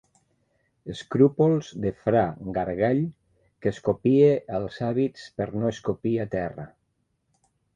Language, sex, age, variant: Catalan, male, 50-59, Nord-Occidental